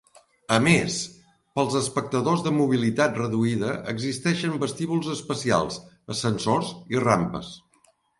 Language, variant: Catalan, Central